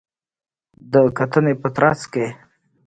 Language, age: Pashto, 40-49